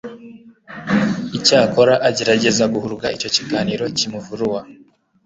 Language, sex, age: Kinyarwanda, male, 19-29